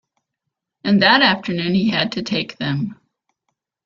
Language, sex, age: English, female, 50-59